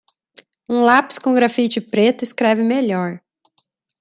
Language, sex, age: Portuguese, female, 30-39